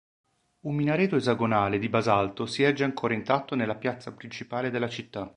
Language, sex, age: Italian, male, 40-49